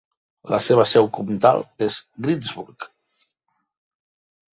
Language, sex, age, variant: Catalan, male, 50-59, Central